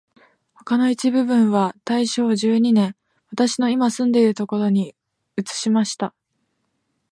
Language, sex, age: Japanese, female, 19-29